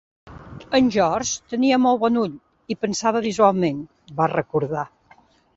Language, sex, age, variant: Catalan, female, 60-69, Central